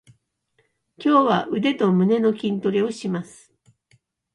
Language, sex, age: Japanese, female, 60-69